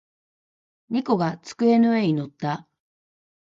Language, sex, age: Japanese, female, 50-59